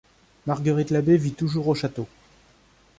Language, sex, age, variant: French, male, 30-39, Français de métropole